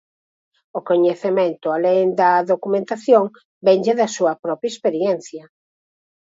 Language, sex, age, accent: Galician, female, 50-59, Normativo (estándar)